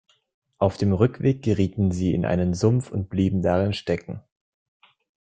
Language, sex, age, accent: German, male, 19-29, Schweizerdeutsch